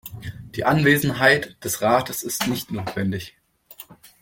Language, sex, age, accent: German, male, 19-29, Deutschland Deutsch